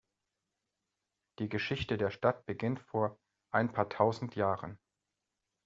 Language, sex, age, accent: German, male, 40-49, Deutschland Deutsch